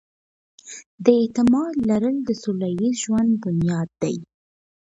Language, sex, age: Pashto, female, 19-29